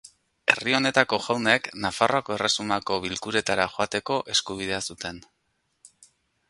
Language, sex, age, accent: Basque, male, 40-49, Erdialdekoa edo Nafarra (Gipuzkoa, Nafarroa)